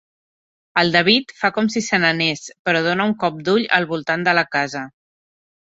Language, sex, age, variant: Catalan, female, 40-49, Central